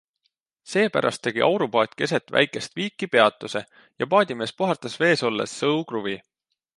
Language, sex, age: Estonian, male, 19-29